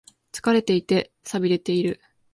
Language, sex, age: Japanese, female, 19-29